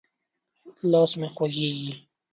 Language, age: Pashto, 19-29